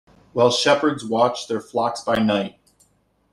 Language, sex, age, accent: English, male, 40-49, United States English